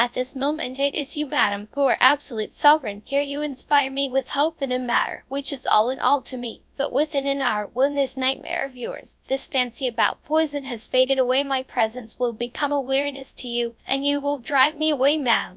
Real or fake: fake